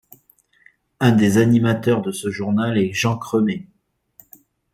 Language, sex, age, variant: French, male, 40-49, Français de métropole